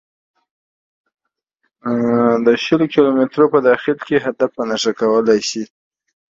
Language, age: Pashto, 19-29